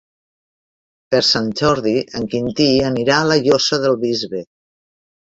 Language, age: Catalan, 60-69